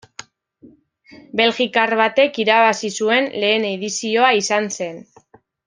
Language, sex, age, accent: Basque, female, 19-29, Mendebalekoa (Araba, Bizkaia, Gipuzkoako mendebaleko herri batzuk)